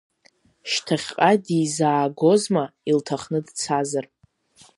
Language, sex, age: Abkhazian, female, under 19